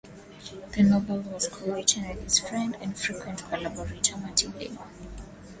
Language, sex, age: English, female, 19-29